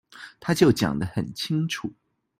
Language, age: Chinese, 30-39